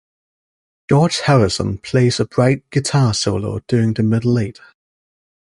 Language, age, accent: English, 19-29, United States English